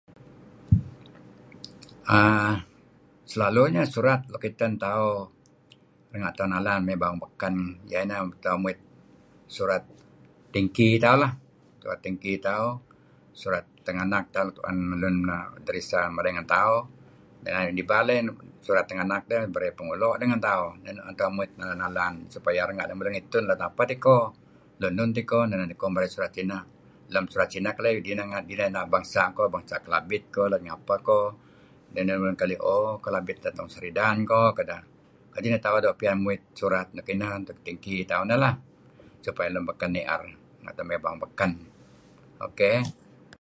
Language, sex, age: Kelabit, male, 70-79